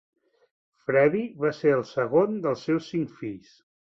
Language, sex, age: Catalan, male, 40-49